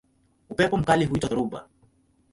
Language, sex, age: Swahili, male, 19-29